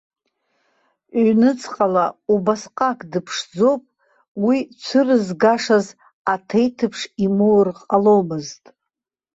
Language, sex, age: Abkhazian, female, 50-59